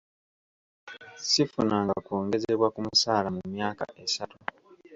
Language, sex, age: Ganda, male, 19-29